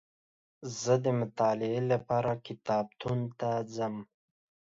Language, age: Pashto, 19-29